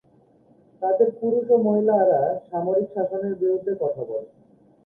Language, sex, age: Bengali, male, 19-29